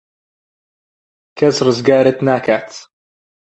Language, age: Central Kurdish, 19-29